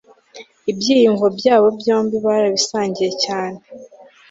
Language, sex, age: Kinyarwanda, female, 19-29